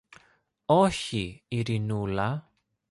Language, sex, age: Greek, male, 19-29